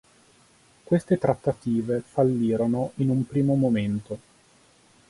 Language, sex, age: Italian, male, 30-39